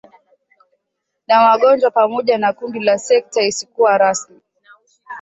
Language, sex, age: Swahili, female, 19-29